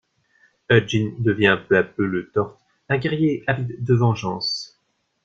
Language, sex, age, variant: French, male, 19-29, Français de métropole